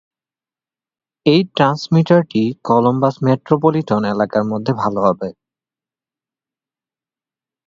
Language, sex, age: Bengali, male, 19-29